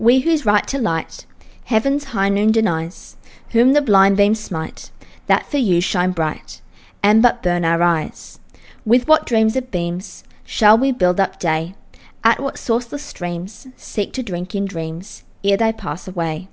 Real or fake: real